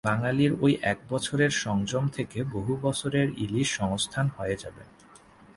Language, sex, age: Bengali, male, 19-29